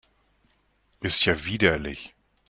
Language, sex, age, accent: German, male, 50-59, Deutschland Deutsch